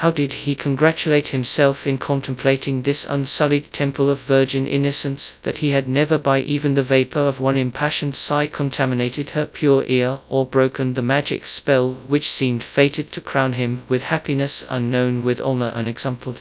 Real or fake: fake